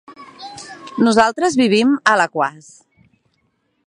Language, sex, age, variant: Catalan, female, 40-49, Central